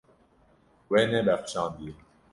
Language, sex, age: Kurdish, male, 19-29